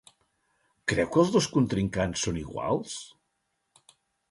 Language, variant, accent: Catalan, Central, central